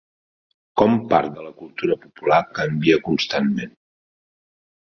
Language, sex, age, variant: Catalan, male, 50-59, Central